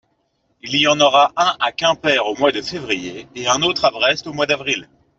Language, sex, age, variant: French, male, 19-29, Français de métropole